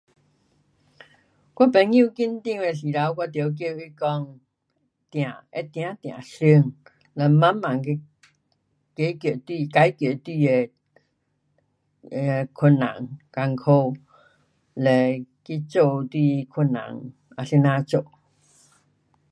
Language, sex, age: Pu-Xian Chinese, female, 70-79